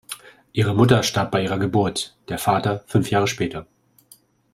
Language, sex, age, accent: German, male, 30-39, Deutschland Deutsch